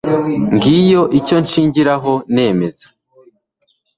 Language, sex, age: Kinyarwanda, male, 19-29